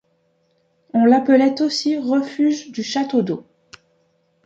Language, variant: French, Français de métropole